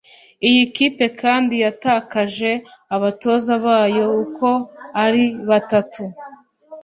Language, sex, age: Kinyarwanda, female, 19-29